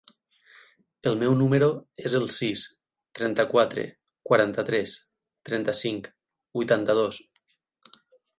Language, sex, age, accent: Catalan, male, 30-39, valencià; valencià meridional